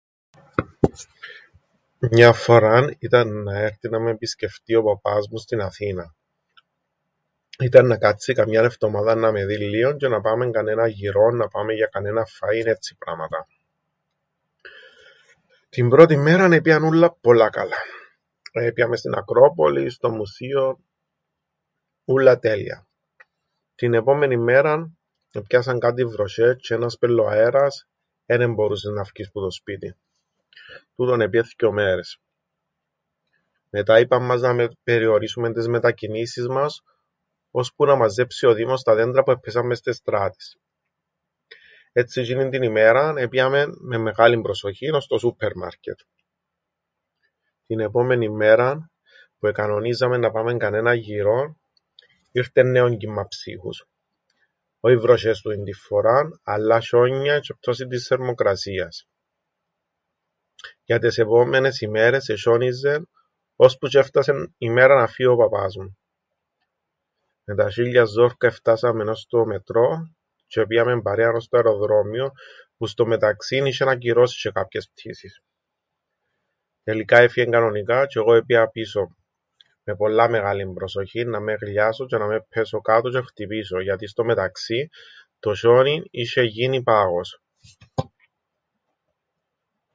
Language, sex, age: Greek, male, 40-49